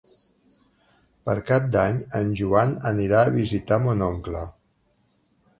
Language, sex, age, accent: Catalan, male, 50-59, Barceloní